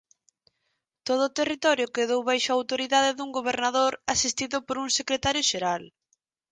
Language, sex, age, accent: Galician, female, 19-29, Normativo (estándar)